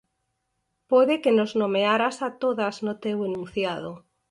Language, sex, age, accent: Galician, female, 50-59, Normativo (estándar)